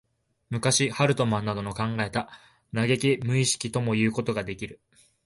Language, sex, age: Japanese, male, 19-29